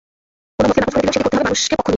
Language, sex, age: Bengali, female, 19-29